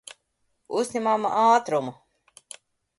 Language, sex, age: Latvian, female, 50-59